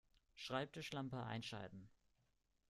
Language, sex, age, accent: German, male, 19-29, Deutschland Deutsch